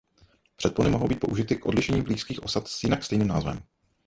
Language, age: Czech, 30-39